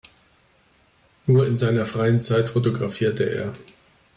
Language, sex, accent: German, male, Deutschland Deutsch